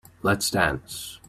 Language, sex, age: English, male, 19-29